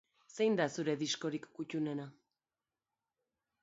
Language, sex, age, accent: Basque, male, 40-49, Erdialdekoa edo Nafarra (Gipuzkoa, Nafarroa)